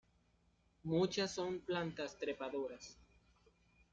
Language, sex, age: Spanish, male, 19-29